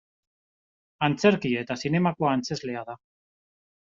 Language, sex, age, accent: Basque, male, 50-59, Mendebalekoa (Araba, Bizkaia, Gipuzkoako mendebaleko herri batzuk)